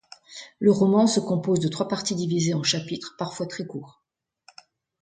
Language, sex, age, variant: French, female, 60-69, Français de métropole